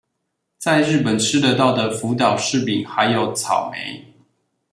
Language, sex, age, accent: Chinese, male, 30-39, 出生地：彰化縣